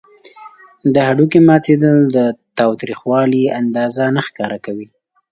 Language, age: Pashto, 19-29